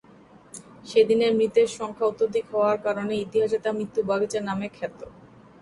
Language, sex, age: Bengali, female, 30-39